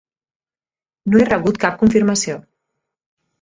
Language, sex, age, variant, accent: Catalan, female, 40-49, Central, Barcelonès